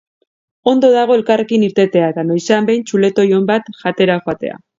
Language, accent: Basque, Mendebalekoa (Araba, Bizkaia, Gipuzkoako mendebaleko herri batzuk)